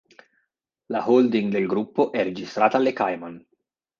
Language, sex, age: Italian, male, 30-39